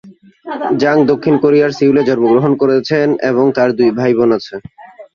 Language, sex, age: Bengali, male, 19-29